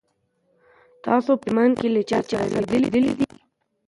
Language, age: Pashto, 19-29